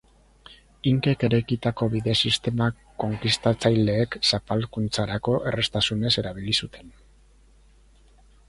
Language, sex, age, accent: Basque, male, 50-59, Erdialdekoa edo Nafarra (Gipuzkoa, Nafarroa)